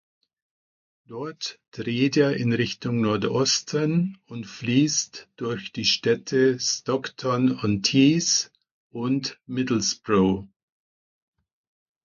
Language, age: German, 60-69